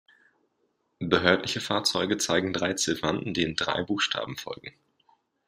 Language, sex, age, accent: German, male, 19-29, Deutschland Deutsch